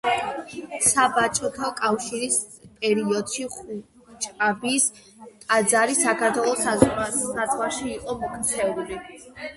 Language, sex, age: Georgian, female, under 19